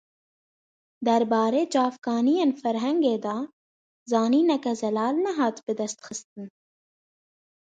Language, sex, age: Kurdish, female, 19-29